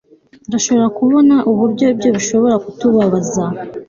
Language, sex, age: Kinyarwanda, female, 19-29